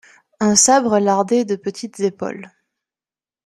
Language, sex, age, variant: French, female, 30-39, Français de métropole